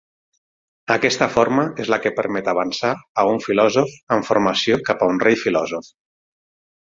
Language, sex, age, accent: Catalan, male, 40-49, central; nord-occidental